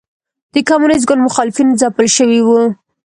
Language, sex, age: Pashto, female, 19-29